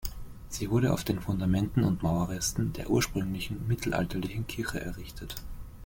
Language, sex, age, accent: German, male, 19-29, Österreichisches Deutsch